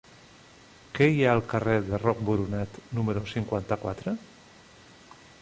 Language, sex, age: Catalan, male, 40-49